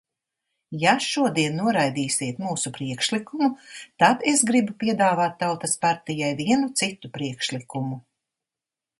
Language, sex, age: Latvian, female, 60-69